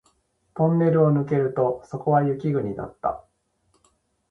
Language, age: Japanese, 40-49